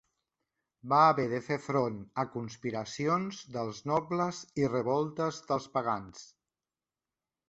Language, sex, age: Catalan, male, 50-59